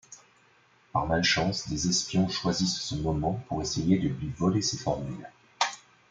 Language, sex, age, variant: French, male, 30-39, Français de métropole